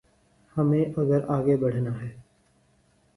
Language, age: Urdu, 19-29